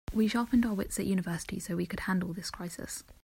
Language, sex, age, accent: English, female, 30-39, England English